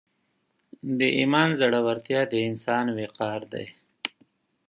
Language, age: Pashto, 30-39